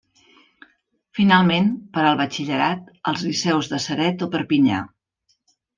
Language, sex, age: Catalan, female, 60-69